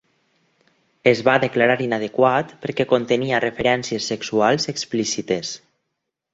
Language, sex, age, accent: Catalan, male, 19-29, valencià